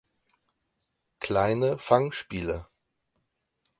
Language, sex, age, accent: German, male, 30-39, Deutschland Deutsch